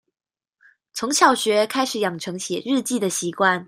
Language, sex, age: Chinese, female, 19-29